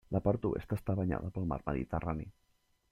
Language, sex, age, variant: Catalan, male, 19-29, Central